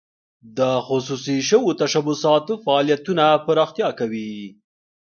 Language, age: Pashto, 30-39